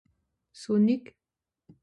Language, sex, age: Swiss German, female, 60-69